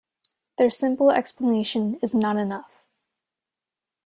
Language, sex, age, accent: English, female, 19-29, United States English